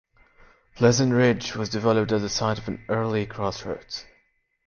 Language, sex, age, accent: English, male, under 19, United States English